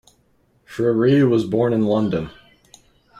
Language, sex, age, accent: English, male, 19-29, United States English